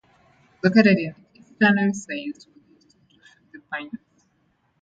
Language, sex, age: English, female, 19-29